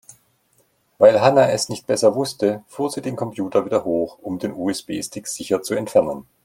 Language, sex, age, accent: German, male, 40-49, Deutschland Deutsch